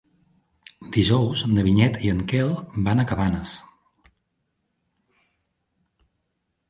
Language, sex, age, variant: Catalan, male, 40-49, Central